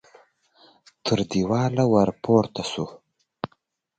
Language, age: Pashto, 19-29